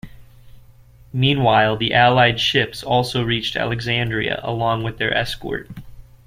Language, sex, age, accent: English, male, 19-29, United States English